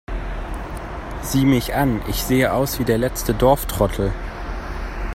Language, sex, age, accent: German, male, 30-39, Deutschland Deutsch